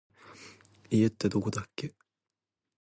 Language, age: Japanese, 19-29